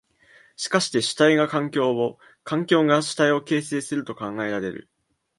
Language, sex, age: Japanese, male, 19-29